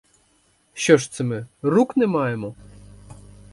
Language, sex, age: Ukrainian, male, 19-29